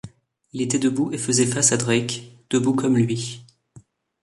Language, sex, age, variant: French, male, 19-29, Français de métropole